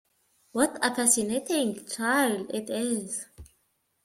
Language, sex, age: English, female, 40-49